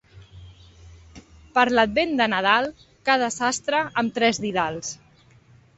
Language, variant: Catalan, Central